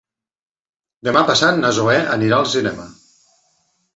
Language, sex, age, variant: Catalan, male, 50-59, Nord-Occidental